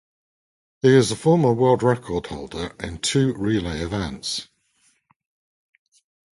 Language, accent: English, England English